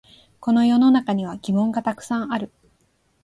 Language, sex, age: Japanese, female, 19-29